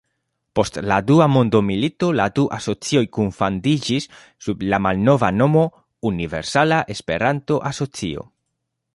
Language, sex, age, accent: Esperanto, male, 19-29, Internacia